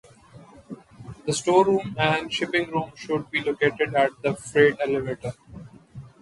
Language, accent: English, India and South Asia (India, Pakistan, Sri Lanka)